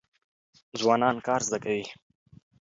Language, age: Pashto, 19-29